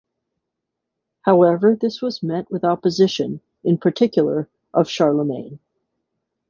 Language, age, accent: English, 40-49, United States English